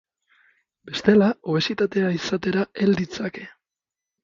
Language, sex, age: Basque, male, 30-39